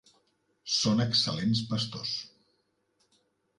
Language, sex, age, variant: Catalan, male, 40-49, Central